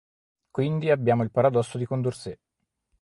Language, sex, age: Italian, male, 30-39